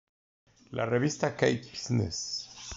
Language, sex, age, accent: Spanish, male, 40-49, México